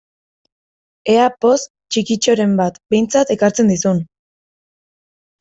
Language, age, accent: Basque, 19-29, Erdialdekoa edo Nafarra (Gipuzkoa, Nafarroa)